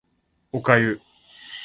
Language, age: Japanese, 19-29